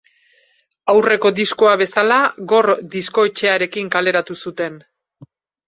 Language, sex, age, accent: Basque, female, 40-49, Mendebalekoa (Araba, Bizkaia, Gipuzkoako mendebaleko herri batzuk)